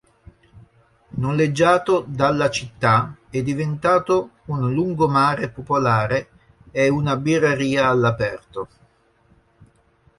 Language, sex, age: Italian, male, 50-59